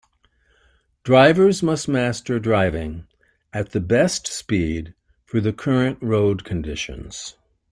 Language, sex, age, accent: English, male, 60-69, United States English